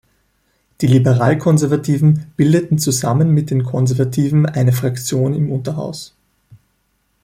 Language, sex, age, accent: German, male, 30-39, Österreichisches Deutsch